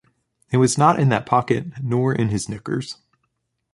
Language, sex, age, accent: English, male, 19-29, United States English